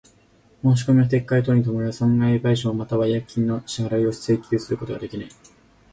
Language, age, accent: Japanese, 19-29, 標準語